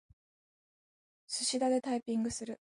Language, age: Japanese, 19-29